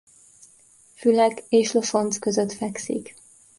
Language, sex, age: Hungarian, female, 19-29